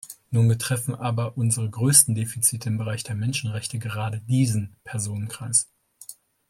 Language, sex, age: German, male, 30-39